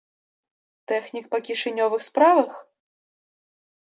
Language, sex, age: Belarusian, female, 19-29